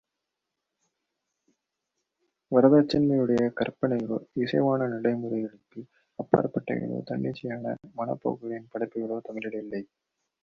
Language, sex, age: Tamil, male, 19-29